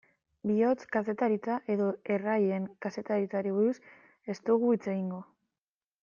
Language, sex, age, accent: Basque, female, 19-29, Mendebalekoa (Araba, Bizkaia, Gipuzkoako mendebaleko herri batzuk)